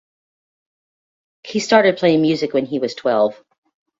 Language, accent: English, United States English